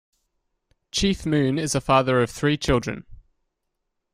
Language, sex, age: English, male, 19-29